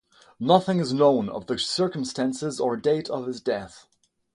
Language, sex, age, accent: English, male, 19-29, United States English; England English